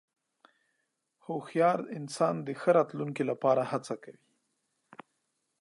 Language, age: Pashto, 30-39